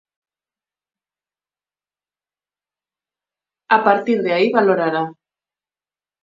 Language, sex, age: Galician, female, 30-39